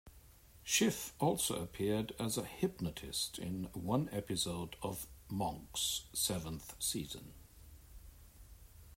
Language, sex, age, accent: English, male, 60-69, England English